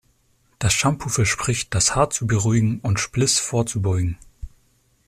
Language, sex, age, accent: German, male, 19-29, Deutschland Deutsch